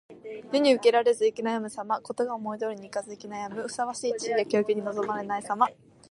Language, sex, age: Japanese, female, 19-29